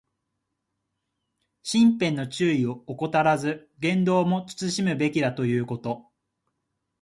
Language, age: Japanese, 19-29